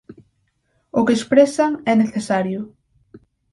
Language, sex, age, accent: Galician, female, 19-29, Atlántico (seseo e gheada)